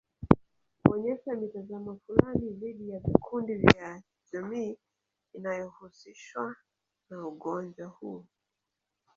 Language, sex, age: Swahili, female, 50-59